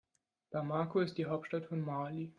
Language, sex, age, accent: German, male, 19-29, Deutschland Deutsch